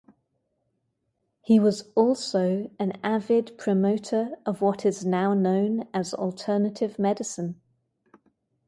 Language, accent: English, England English